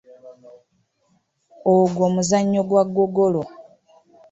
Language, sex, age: Ganda, female, 19-29